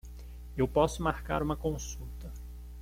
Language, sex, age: Portuguese, male, 30-39